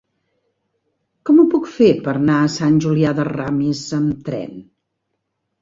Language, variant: Catalan, Central